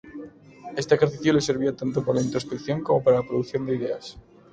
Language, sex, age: Spanish, male, 19-29